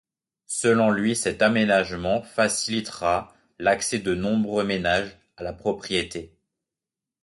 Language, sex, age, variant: French, male, 19-29, Français de métropole